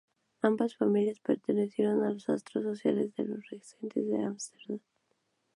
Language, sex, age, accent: Spanish, female, 19-29, México